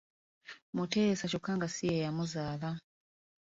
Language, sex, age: Ganda, female, 30-39